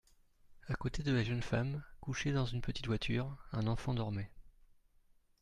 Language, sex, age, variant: French, male, 40-49, Français de métropole